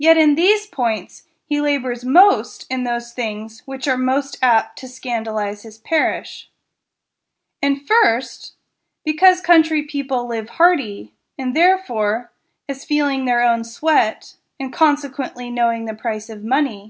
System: none